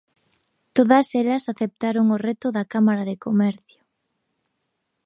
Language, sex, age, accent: Galician, female, 30-39, Normativo (estándar)